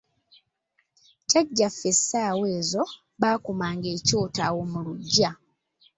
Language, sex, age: Ganda, female, 30-39